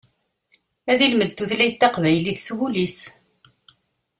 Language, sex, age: Kabyle, female, 40-49